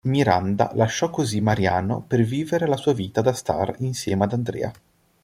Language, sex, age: Italian, male, 19-29